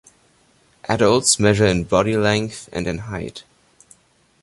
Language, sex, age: English, male, under 19